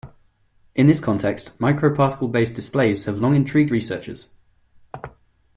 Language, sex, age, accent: English, male, 19-29, England English